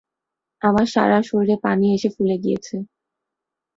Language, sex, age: Bengali, female, 19-29